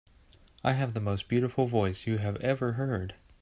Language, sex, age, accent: English, male, 19-29, United States English